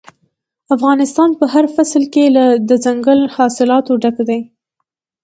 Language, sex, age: Pashto, female, under 19